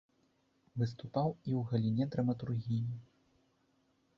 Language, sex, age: Belarusian, male, 19-29